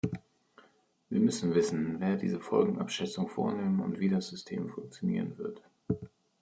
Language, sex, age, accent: German, male, 30-39, Deutschland Deutsch